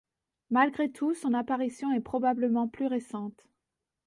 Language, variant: French, Français de métropole